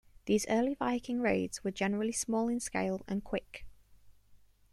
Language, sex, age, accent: English, female, 19-29, England English